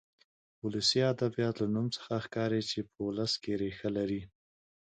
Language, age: Pashto, 19-29